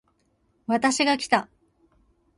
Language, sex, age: Japanese, female, 30-39